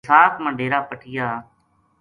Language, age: Gujari, 40-49